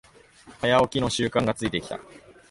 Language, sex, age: Japanese, male, 19-29